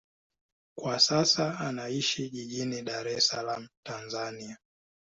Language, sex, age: Swahili, male, 19-29